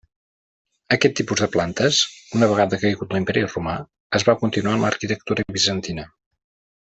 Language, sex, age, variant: Catalan, male, 50-59, Central